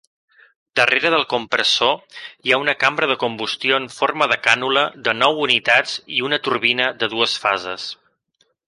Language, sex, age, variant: Catalan, male, 30-39, Balear